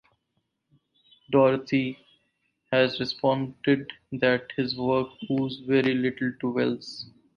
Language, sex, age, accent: English, male, 19-29, India and South Asia (India, Pakistan, Sri Lanka)